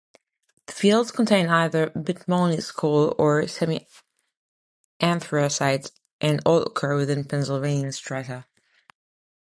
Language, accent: English, United States English